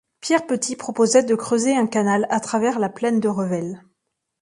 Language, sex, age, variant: French, female, 19-29, Français de métropole